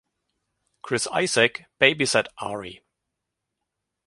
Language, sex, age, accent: English, male, 40-49, United States English